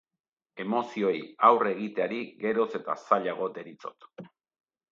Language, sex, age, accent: Basque, male, 50-59, Erdialdekoa edo Nafarra (Gipuzkoa, Nafarroa)